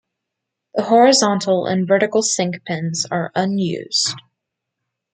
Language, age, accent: English, 19-29, United States English